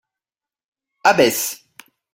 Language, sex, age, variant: French, male, 30-39, Français de métropole